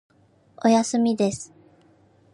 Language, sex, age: Japanese, female, 19-29